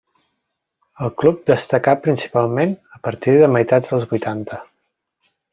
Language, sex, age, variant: Catalan, male, 30-39, Central